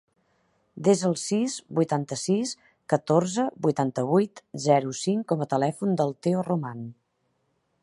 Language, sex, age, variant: Catalan, female, 40-49, Central